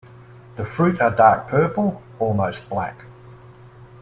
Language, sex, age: English, male, 50-59